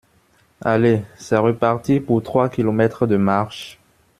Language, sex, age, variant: French, male, 19-29, Français d'Afrique subsaharienne et des îles africaines